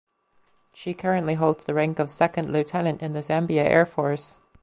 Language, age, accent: English, 19-29, United States English